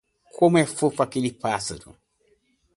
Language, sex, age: Portuguese, male, 50-59